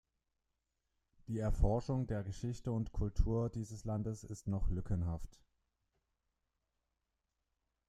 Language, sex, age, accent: German, male, 30-39, Deutschland Deutsch